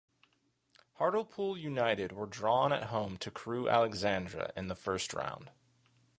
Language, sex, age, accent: English, male, 30-39, United States English